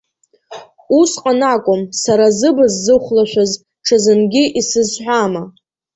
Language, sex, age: Abkhazian, female, under 19